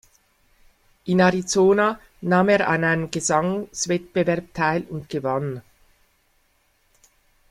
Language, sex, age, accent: German, female, 50-59, Schweizerdeutsch